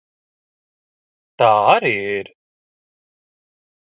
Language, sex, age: Latvian, male, 30-39